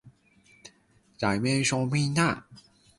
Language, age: Cantonese, 19-29